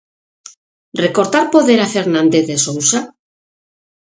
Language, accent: Galician, Central (gheada); Oriental (común en zona oriental)